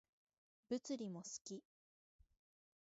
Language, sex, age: Japanese, female, 19-29